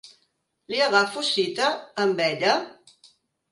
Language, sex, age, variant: Catalan, female, 60-69, Central